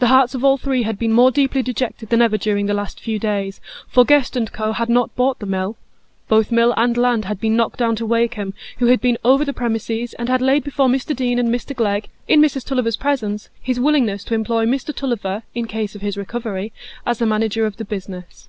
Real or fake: real